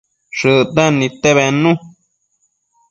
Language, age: Matsés, under 19